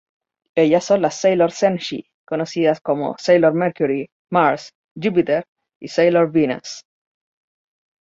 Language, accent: Spanish, Chileno: Chile, Cuyo